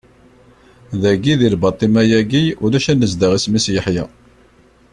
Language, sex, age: Kabyle, male, 50-59